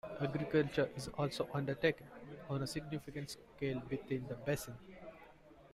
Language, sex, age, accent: English, male, 19-29, India and South Asia (India, Pakistan, Sri Lanka)